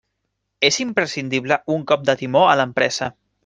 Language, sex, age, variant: Catalan, male, 19-29, Central